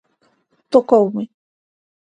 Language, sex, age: Galician, female, 50-59